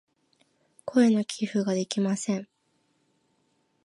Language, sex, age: Japanese, female, 19-29